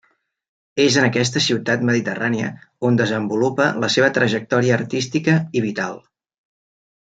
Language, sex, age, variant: Catalan, male, 30-39, Central